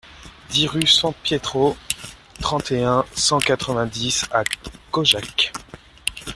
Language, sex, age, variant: French, male, 19-29, Français de métropole